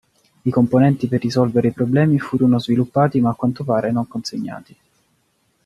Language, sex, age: Italian, male, 19-29